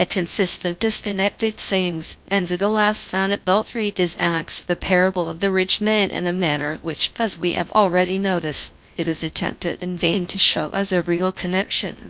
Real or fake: fake